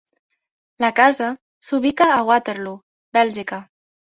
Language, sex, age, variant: Catalan, female, 19-29, Central